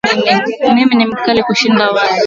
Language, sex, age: Swahili, female, 19-29